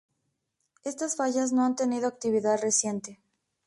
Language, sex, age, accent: Spanish, female, 19-29, México